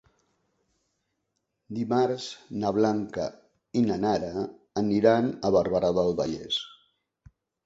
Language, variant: Catalan, Central